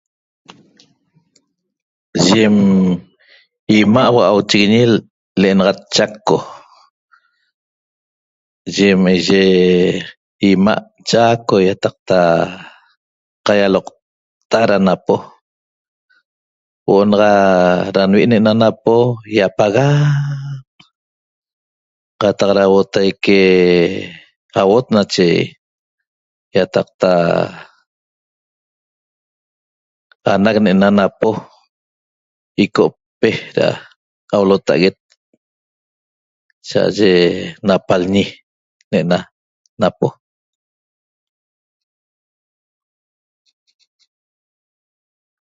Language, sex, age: Toba, male, 60-69